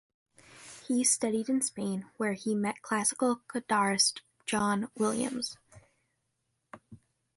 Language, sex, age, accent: English, female, under 19, United States English